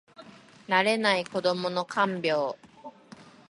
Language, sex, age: Japanese, female, 19-29